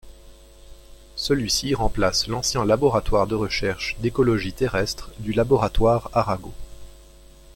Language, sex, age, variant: French, male, 19-29, Français de métropole